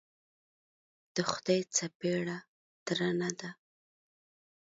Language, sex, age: Pashto, female, 30-39